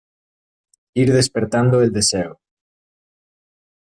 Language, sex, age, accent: Spanish, male, 30-39, España: Norte peninsular (Asturias, Castilla y León, Cantabria, País Vasco, Navarra, Aragón, La Rioja, Guadalajara, Cuenca)